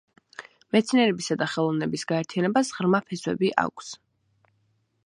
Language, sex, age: Georgian, female, 19-29